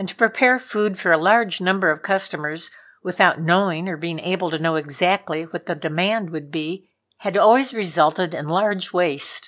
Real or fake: real